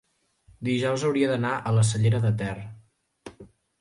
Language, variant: Catalan, Central